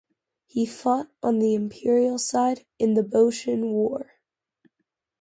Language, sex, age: English, female, under 19